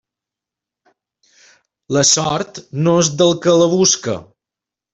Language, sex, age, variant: Catalan, male, 30-39, Balear